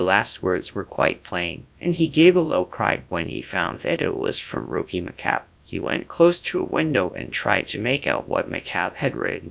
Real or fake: fake